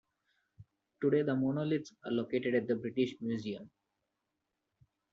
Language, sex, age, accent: English, male, 19-29, India and South Asia (India, Pakistan, Sri Lanka)